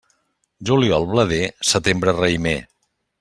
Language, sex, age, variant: Catalan, male, 60-69, Central